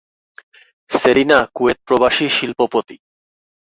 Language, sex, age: Bengali, male, 30-39